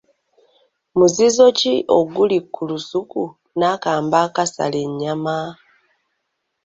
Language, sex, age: Ganda, female, 19-29